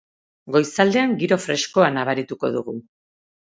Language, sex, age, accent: Basque, female, 50-59, Erdialdekoa edo Nafarra (Gipuzkoa, Nafarroa)